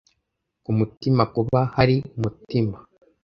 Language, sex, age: Kinyarwanda, male, under 19